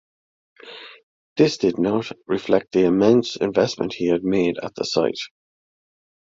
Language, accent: English, Irish English